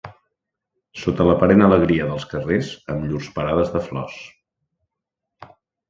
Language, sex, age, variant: Catalan, male, 40-49, Central